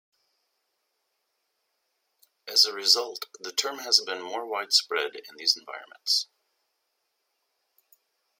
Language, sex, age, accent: English, male, 60-69, United States English